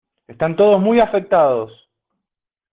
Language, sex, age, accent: Spanish, male, 40-49, Rioplatense: Argentina, Uruguay, este de Bolivia, Paraguay